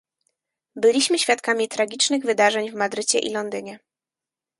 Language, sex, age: Polish, female, 19-29